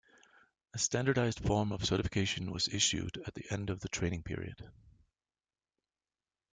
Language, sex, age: English, male, 40-49